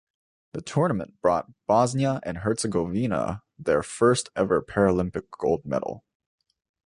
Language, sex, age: English, male, 19-29